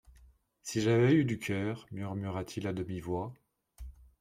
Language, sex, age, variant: French, male, 40-49, Français de métropole